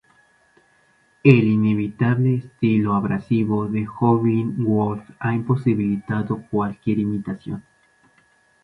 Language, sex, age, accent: Spanish, male, 19-29, México